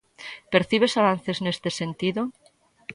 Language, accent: Galician, Atlántico (seseo e gheada)